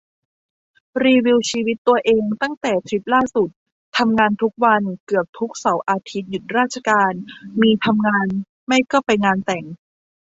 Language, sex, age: Thai, female, 19-29